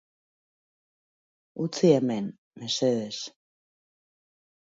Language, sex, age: Basque, female, 40-49